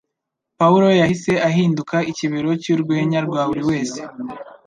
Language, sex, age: Kinyarwanda, male, 19-29